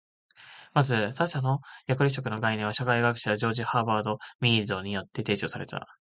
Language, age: Japanese, 19-29